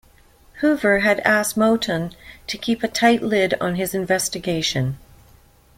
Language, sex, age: English, female, 50-59